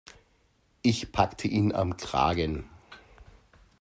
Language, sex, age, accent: German, male, 50-59, Deutschland Deutsch